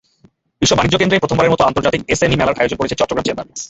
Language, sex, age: Bengali, male, 19-29